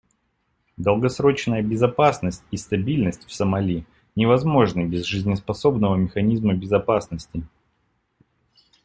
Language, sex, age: Russian, male, 19-29